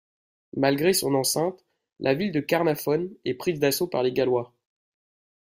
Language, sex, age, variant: French, male, 19-29, Français de métropole